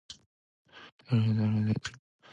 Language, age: Japanese, 19-29